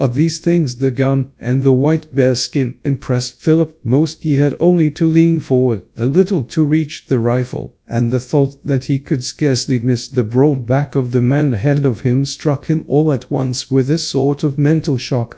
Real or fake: fake